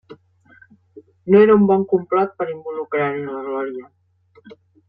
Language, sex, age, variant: Catalan, female, 60-69, Central